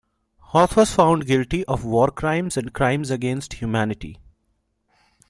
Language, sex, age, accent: English, male, 19-29, India and South Asia (India, Pakistan, Sri Lanka)